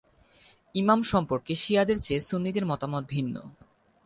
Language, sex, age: Bengali, male, 19-29